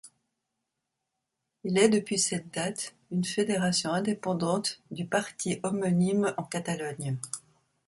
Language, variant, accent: French, Français d'Europe, Français de Suisse